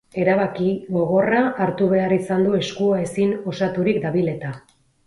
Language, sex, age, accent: Basque, female, 40-49, Erdialdekoa edo Nafarra (Gipuzkoa, Nafarroa)